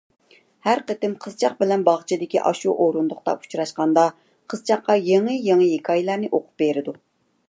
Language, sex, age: Uyghur, female, 30-39